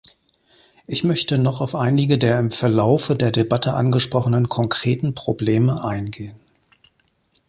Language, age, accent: German, 40-49, Deutschland Deutsch